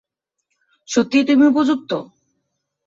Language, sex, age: Bengali, male, 19-29